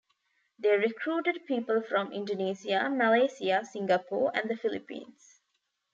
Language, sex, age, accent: English, female, 19-29, India and South Asia (India, Pakistan, Sri Lanka)